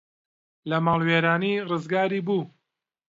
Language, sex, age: Central Kurdish, male, 19-29